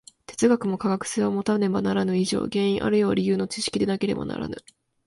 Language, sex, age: Japanese, female, 19-29